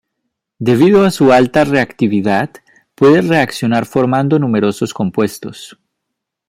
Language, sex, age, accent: Spanish, male, 19-29, Andino-Pacífico: Colombia, Perú, Ecuador, oeste de Bolivia y Venezuela andina